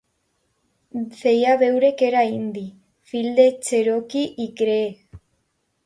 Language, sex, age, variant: Catalan, female, under 19, Alacantí